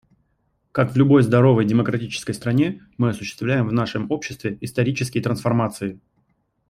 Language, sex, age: Russian, male, 30-39